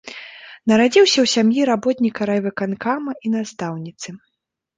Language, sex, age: Belarusian, female, 19-29